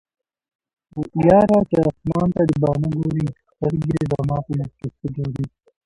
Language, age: Pashto, 19-29